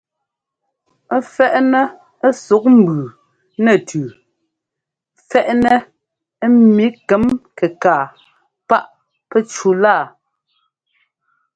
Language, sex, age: Ngomba, female, 40-49